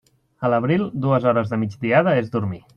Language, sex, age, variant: Catalan, male, 30-39, Central